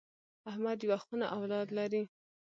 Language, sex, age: Pashto, female, 19-29